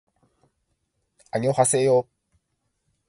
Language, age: Japanese, 30-39